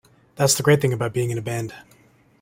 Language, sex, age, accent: English, male, 19-29, Canadian English